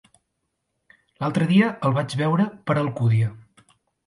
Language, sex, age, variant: Catalan, male, 30-39, Central